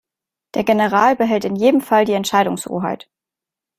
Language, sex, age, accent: German, female, 19-29, Deutschland Deutsch